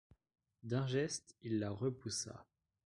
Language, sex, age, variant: French, male, 30-39, Français de métropole